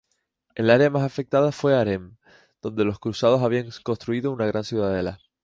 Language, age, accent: Spanish, 19-29, España: Islas Canarias